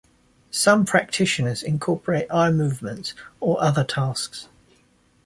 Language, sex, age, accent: English, male, 30-39, England English